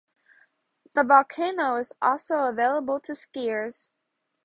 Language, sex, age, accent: English, female, under 19, United States English